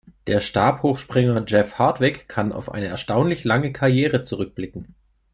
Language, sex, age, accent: German, male, 40-49, Deutschland Deutsch